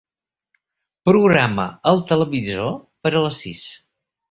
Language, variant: Catalan, Central